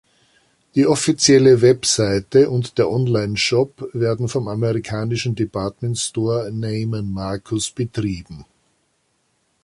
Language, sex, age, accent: German, male, 60-69, Österreichisches Deutsch